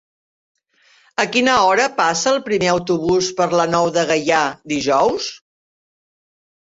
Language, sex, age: Catalan, female, 60-69